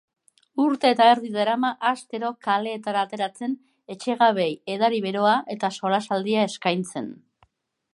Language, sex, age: Basque, female, 50-59